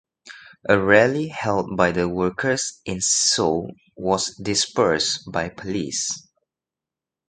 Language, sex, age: English, male, 19-29